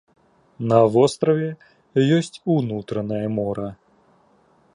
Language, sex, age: Belarusian, male, 40-49